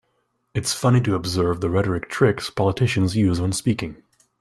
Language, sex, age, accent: English, male, 19-29, United States English